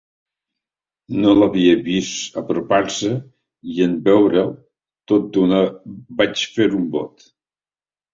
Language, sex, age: Catalan, male, 70-79